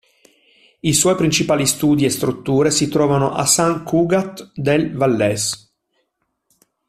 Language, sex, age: Italian, male, 40-49